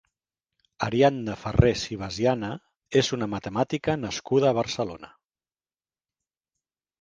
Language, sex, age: Catalan, male, 50-59